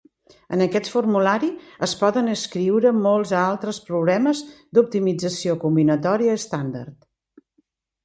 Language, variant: Catalan, Central